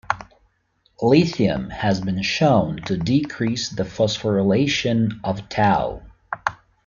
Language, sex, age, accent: English, male, 40-49, United States English